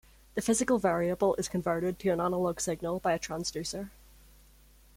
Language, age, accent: English, 19-29, Irish English